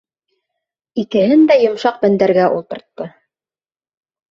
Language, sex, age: Bashkir, female, 30-39